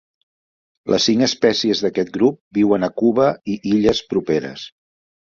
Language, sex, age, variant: Catalan, male, 50-59, Central